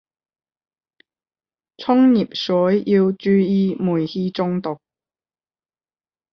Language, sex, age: Cantonese, female, 30-39